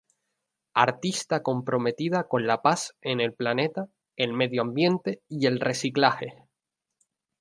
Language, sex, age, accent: Spanish, male, 19-29, España: Islas Canarias